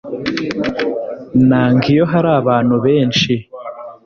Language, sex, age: Kinyarwanda, male, 19-29